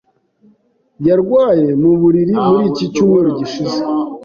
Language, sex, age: Kinyarwanda, male, 30-39